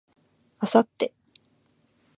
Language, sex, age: Japanese, female, 19-29